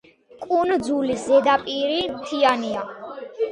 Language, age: Georgian, under 19